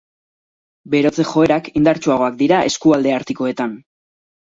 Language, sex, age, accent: Basque, female, 30-39, Mendebalekoa (Araba, Bizkaia, Gipuzkoako mendebaleko herri batzuk)